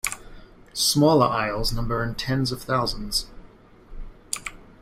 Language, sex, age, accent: English, male, 30-39, New Zealand English